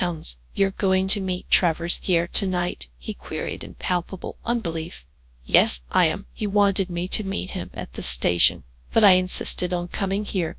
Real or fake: fake